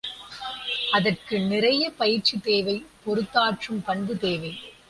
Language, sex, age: Tamil, female, 19-29